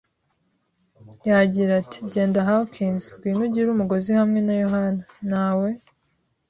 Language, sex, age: Kinyarwanda, female, 19-29